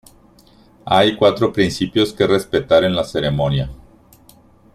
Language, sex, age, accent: Spanish, male, 50-59, México